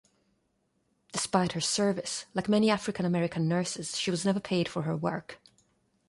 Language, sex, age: English, female, 30-39